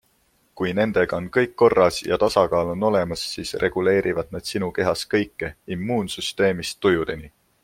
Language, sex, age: Estonian, male, 19-29